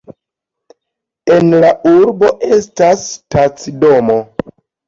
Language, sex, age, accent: Esperanto, male, 30-39, Internacia